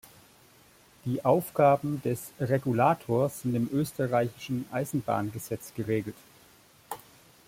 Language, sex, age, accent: German, male, 30-39, Deutschland Deutsch